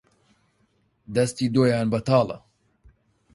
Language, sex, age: Central Kurdish, male, 19-29